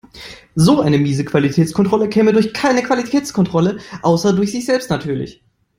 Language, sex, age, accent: German, male, 19-29, Deutschland Deutsch